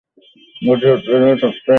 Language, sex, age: Bengali, male, under 19